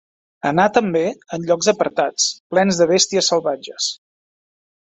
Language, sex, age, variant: Catalan, male, 30-39, Central